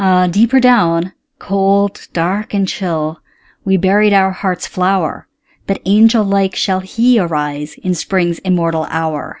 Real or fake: real